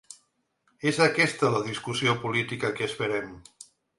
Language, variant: Catalan, Central